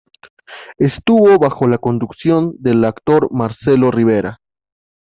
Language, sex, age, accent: Spanish, male, 19-29, Andino-Pacífico: Colombia, Perú, Ecuador, oeste de Bolivia y Venezuela andina